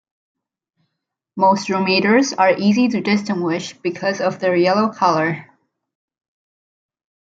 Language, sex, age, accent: English, female, 19-29, United States English